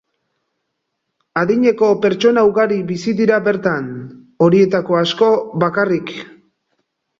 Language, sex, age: Basque, male, 40-49